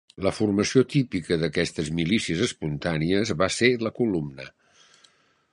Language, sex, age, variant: Catalan, male, 60-69, Central